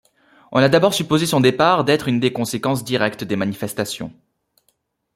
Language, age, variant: French, 19-29, Français de métropole